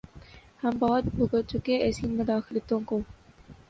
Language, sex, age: Urdu, female, 19-29